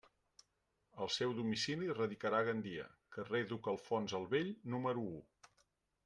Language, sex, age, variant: Catalan, male, 40-49, Central